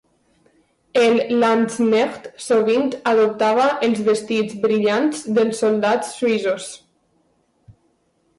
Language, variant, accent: Catalan, Valencià meridional, valencià